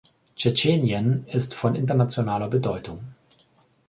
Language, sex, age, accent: German, male, 30-39, Deutschland Deutsch